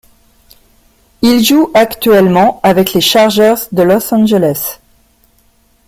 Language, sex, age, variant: French, female, 50-59, Français de métropole